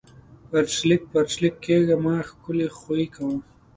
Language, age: Pashto, 30-39